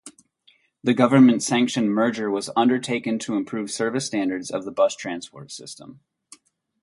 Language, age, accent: English, 30-39, United States English